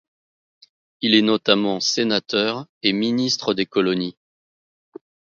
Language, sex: French, male